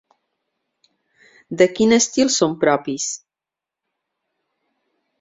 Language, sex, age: Catalan, female, 40-49